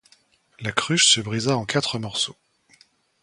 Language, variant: French, Français de métropole